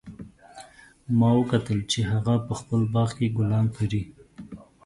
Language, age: Pashto, 30-39